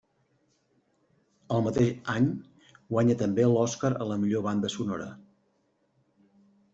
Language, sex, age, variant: Catalan, male, 50-59, Central